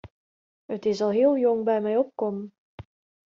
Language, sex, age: Western Frisian, female, 30-39